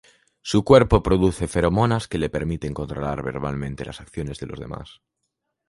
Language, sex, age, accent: Spanish, male, under 19, España: Norte peninsular (Asturias, Castilla y León, Cantabria, País Vasco, Navarra, Aragón, La Rioja, Guadalajara, Cuenca)